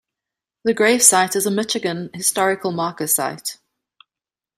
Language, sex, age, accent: English, female, 30-39, Southern African (South Africa, Zimbabwe, Namibia)